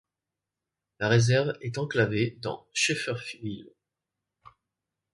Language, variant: French, Français de métropole